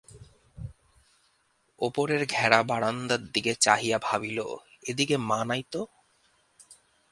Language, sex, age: Bengali, male, 19-29